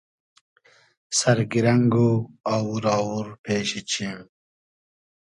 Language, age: Hazaragi, 30-39